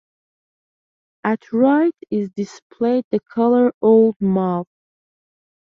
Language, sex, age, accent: English, female, 19-29, United States English